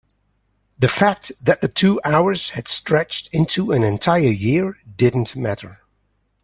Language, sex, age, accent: English, male, 50-59, United States English